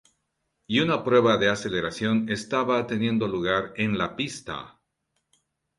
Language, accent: Spanish, Andino-Pacífico: Colombia, Perú, Ecuador, oeste de Bolivia y Venezuela andina